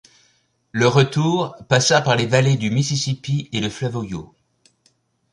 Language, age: French, 70-79